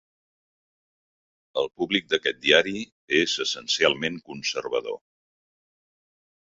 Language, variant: Catalan, Central